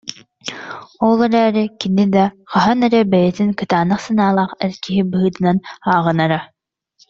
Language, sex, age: Yakut, female, under 19